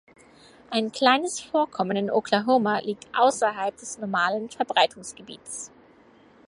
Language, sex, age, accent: German, female, 19-29, Deutschland Deutsch